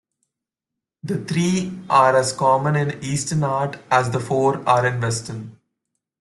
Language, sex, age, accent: English, male, 19-29, India and South Asia (India, Pakistan, Sri Lanka)